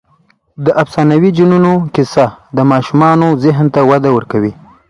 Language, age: Pashto, 19-29